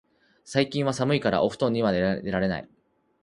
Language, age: Japanese, 30-39